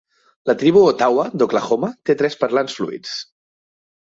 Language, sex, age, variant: Catalan, male, 30-39, Central